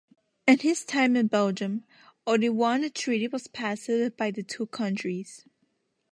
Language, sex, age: English, female, under 19